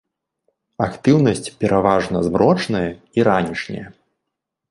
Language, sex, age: Belarusian, male, 30-39